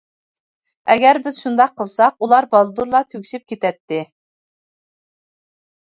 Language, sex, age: Uyghur, female, 30-39